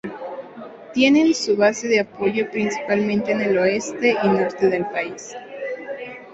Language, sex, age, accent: Spanish, female, 19-29, México